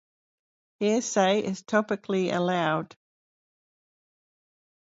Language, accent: English, New Zealand English